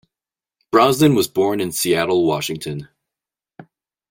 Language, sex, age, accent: English, male, 30-39, United States English